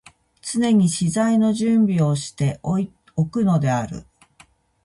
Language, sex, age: Japanese, female, 40-49